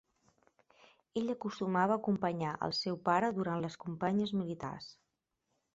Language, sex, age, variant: Catalan, female, 30-39, Central